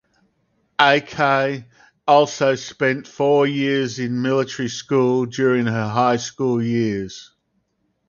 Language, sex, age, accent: English, male, 50-59, Australian English